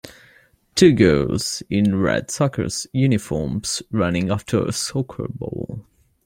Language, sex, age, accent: English, male, 19-29, United States English